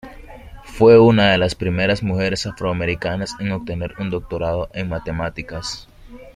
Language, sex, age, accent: Spanish, male, 19-29, México